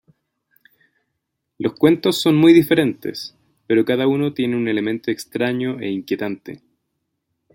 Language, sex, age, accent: Spanish, male, 19-29, Chileno: Chile, Cuyo